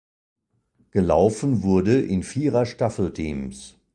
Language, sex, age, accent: German, male, 60-69, Deutschland Deutsch